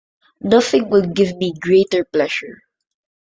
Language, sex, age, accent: English, male, under 19, Filipino